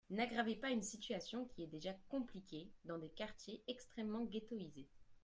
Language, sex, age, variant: French, male, 19-29, Français de métropole